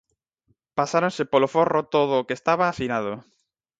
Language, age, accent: Galician, 19-29, Atlántico (seseo e gheada); Normativo (estándar)